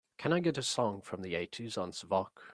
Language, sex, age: English, male, 19-29